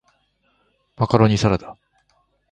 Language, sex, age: Japanese, male, 50-59